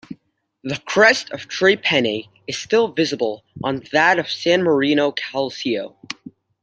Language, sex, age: English, male, 19-29